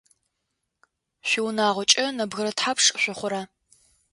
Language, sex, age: Adyghe, female, 19-29